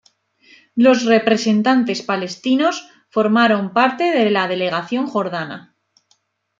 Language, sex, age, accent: Spanish, female, 19-29, España: Norte peninsular (Asturias, Castilla y León, Cantabria, País Vasco, Navarra, Aragón, La Rioja, Guadalajara, Cuenca)